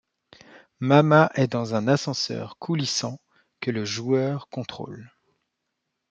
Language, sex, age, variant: French, male, 30-39, Français de métropole